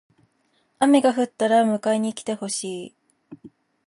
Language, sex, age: Japanese, female, 19-29